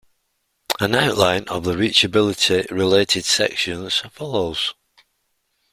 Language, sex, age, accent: English, male, 50-59, England English